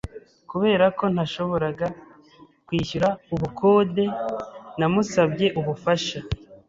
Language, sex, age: Kinyarwanda, female, 30-39